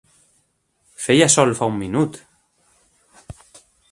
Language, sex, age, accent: Catalan, male, 40-49, valencià